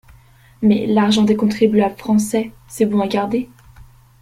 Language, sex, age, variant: French, female, under 19, Français de métropole